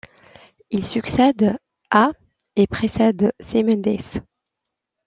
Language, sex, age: French, female, 30-39